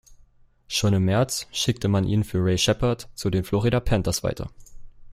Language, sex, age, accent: German, male, under 19, Deutschland Deutsch